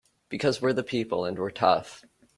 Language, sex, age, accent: English, male, under 19, United States English